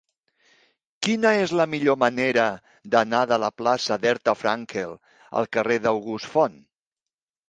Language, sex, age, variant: Catalan, male, 50-59, Central